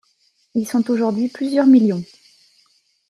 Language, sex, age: French, female, 40-49